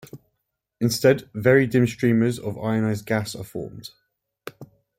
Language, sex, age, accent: English, male, 19-29, England English